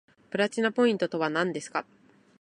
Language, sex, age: Japanese, female, 30-39